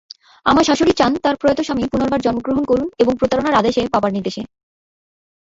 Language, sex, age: Bengali, female, 30-39